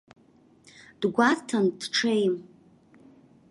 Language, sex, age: Abkhazian, female, under 19